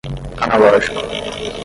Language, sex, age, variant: Portuguese, male, 19-29, Portuguese (Brasil)